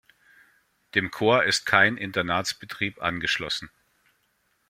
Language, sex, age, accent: German, male, 40-49, Deutschland Deutsch